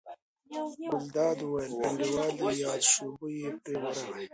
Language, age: Pashto, 30-39